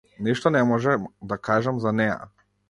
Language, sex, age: Macedonian, male, 19-29